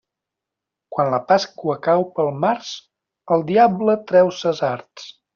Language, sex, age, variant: Catalan, male, 40-49, Central